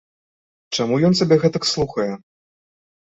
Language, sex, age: Belarusian, male, 30-39